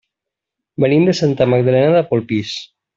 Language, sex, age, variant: Catalan, male, 30-39, Central